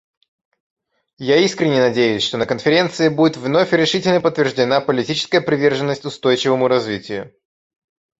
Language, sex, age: Russian, male, under 19